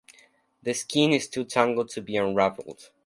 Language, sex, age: English, male, under 19